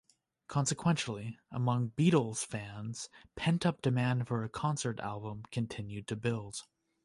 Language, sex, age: English, male, 19-29